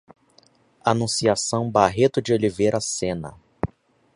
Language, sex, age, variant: Portuguese, male, 19-29, Portuguese (Brasil)